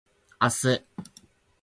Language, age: Japanese, 19-29